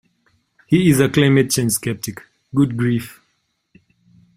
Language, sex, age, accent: English, male, 19-29, United States English